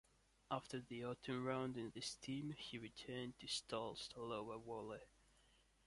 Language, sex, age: English, male, under 19